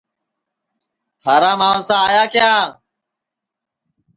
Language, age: Sansi, 19-29